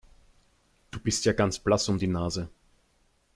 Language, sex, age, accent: German, male, 19-29, Österreichisches Deutsch